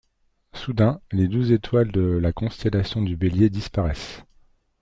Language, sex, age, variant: French, male, 40-49, Français de métropole